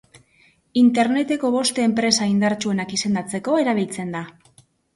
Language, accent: Basque, Mendebalekoa (Araba, Bizkaia, Gipuzkoako mendebaleko herri batzuk)